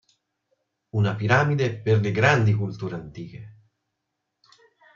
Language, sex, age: Italian, male, 50-59